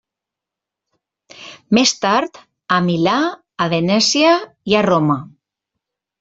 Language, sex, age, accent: Catalan, female, 50-59, valencià